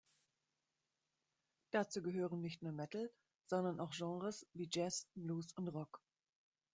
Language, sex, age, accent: German, female, 40-49, Deutschland Deutsch